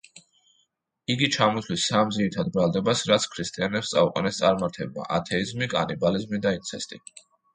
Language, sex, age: Georgian, male, 30-39